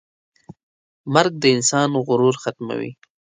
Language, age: Pashto, 19-29